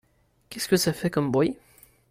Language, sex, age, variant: French, male, 19-29, Français de métropole